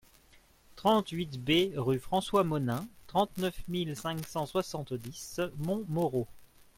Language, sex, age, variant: French, male, 40-49, Français de métropole